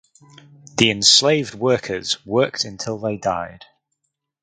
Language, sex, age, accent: English, male, 30-39, England English